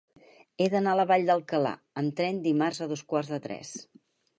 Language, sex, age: Catalan, female, 60-69